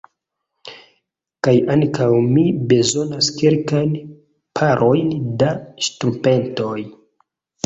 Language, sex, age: Esperanto, male, 30-39